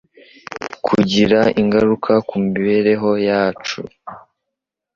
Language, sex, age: Kinyarwanda, male, under 19